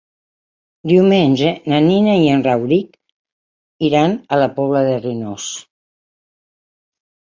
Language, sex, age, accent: Catalan, female, 70-79, aprenent (recent, des del castellà)